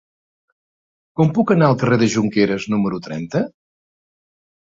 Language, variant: Catalan, Central